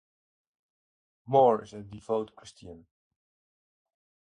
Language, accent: English, United States English